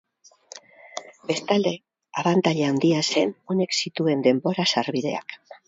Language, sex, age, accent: Basque, female, 70-79, Mendebalekoa (Araba, Bizkaia, Gipuzkoako mendebaleko herri batzuk)